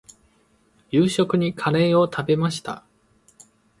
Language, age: Japanese, 30-39